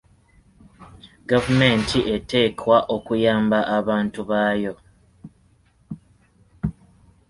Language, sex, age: Ganda, male, 19-29